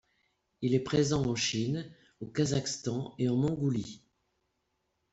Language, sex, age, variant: French, female, 60-69, Français de métropole